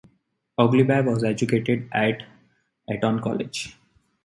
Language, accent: English, India and South Asia (India, Pakistan, Sri Lanka)